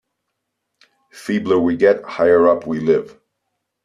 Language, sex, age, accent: English, male, 30-39, United States English